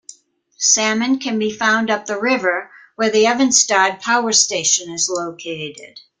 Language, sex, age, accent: English, female, 70-79, United States English